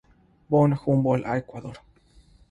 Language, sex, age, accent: Spanish, male, under 19, Andino-Pacífico: Colombia, Perú, Ecuador, oeste de Bolivia y Venezuela andina; Rioplatense: Argentina, Uruguay, este de Bolivia, Paraguay